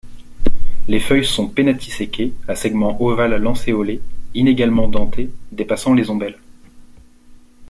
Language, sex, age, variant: French, male, 19-29, Français de métropole